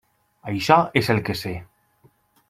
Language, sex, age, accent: Catalan, male, 19-29, valencià